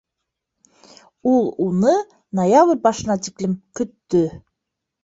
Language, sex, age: Bashkir, female, 30-39